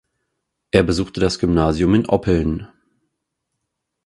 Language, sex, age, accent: German, male, 30-39, Deutschland Deutsch